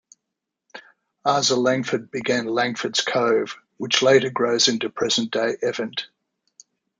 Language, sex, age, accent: English, male, 60-69, Australian English